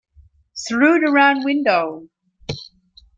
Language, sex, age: English, female, 50-59